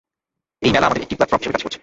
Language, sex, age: Bengali, male, 19-29